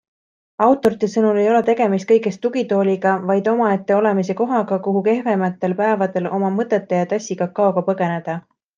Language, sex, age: Estonian, female, 19-29